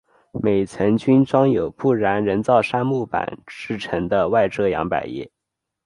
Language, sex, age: Chinese, male, under 19